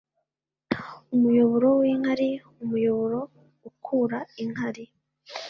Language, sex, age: Kinyarwanda, female, under 19